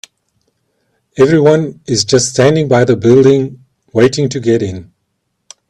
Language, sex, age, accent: English, male, 50-59, Southern African (South Africa, Zimbabwe, Namibia)